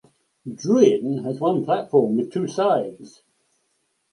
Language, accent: English, England English